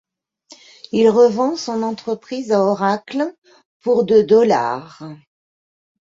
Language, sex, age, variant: French, female, 50-59, Français de métropole